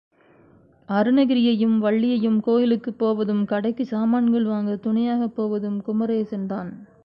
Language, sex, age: Tamil, female, 40-49